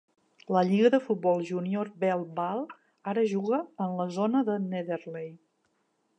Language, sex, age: Catalan, female, 40-49